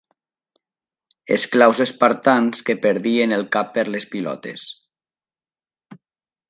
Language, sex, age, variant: Catalan, male, 40-49, Nord-Occidental